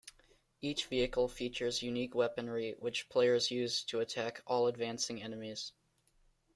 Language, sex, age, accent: English, male, 19-29, United States English